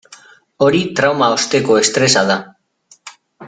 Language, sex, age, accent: Basque, male, 40-49, Mendebalekoa (Araba, Bizkaia, Gipuzkoako mendebaleko herri batzuk)